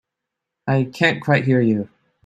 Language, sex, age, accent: English, male, 19-29, United States English